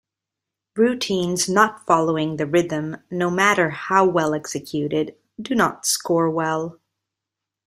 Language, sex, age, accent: English, female, 30-39, United States English